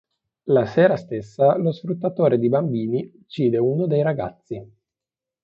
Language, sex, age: Italian, male, 19-29